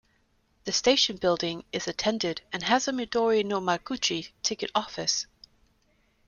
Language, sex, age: English, female, 30-39